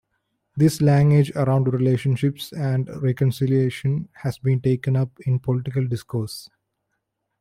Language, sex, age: English, male, 19-29